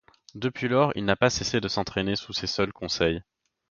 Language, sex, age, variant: French, male, 19-29, Français de métropole